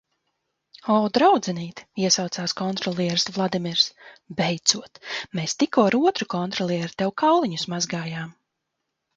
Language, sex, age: Latvian, female, 30-39